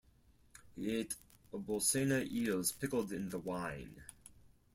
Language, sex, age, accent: English, male, 30-39, United States English